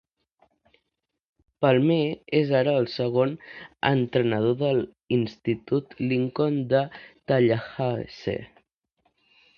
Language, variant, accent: Catalan, Central, central